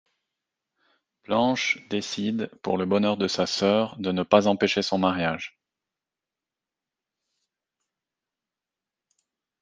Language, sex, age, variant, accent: French, male, 30-39, Français d'Europe, Français de Suisse